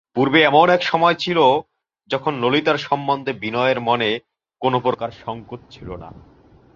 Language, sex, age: Bengali, male, 19-29